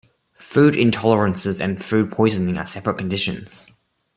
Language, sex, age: English, male, 19-29